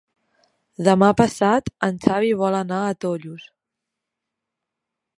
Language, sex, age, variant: Catalan, female, 19-29, Central